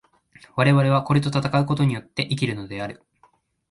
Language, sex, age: Japanese, male, 19-29